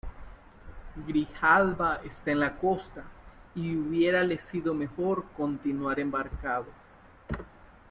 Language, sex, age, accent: Spanish, male, 19-29, América central